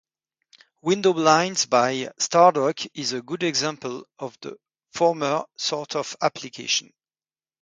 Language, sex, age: English, male, 50-59